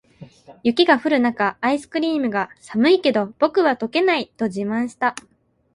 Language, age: Japanese, 19-29